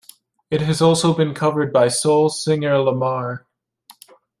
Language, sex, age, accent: English, male, 19-29, United States English